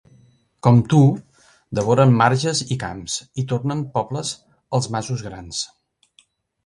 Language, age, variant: Catalan, 60-69, Central